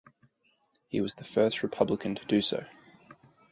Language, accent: English, Australian English